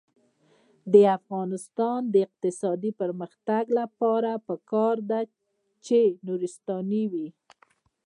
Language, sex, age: Pashto, female, 30-39